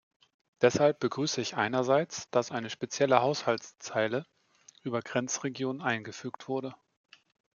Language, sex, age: German, male, 40-49